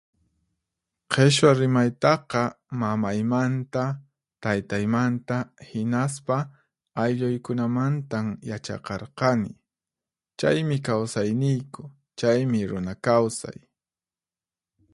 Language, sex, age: Puno Quechua, male, 30-39